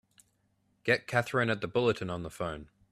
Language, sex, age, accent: English, male, 30-39, Australian English